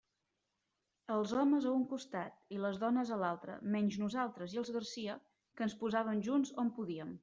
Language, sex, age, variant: Catalan, female, 30-39, Central